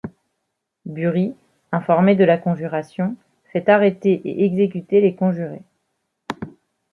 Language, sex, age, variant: French, female, 30-39, Français de métropole